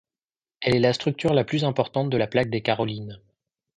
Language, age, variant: French, 19-29, Français de métropole